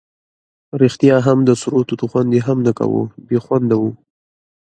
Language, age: Pashto, 19-29